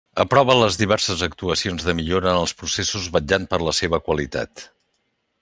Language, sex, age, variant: Catalan, male, 60-69, Central